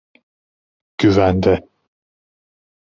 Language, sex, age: Turkish, male, 30-39